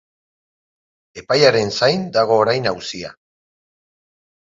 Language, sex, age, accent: Basque, male, 40-49, Erdialdekoa edo Nafarra (Gipuzkoa, Nafarroa)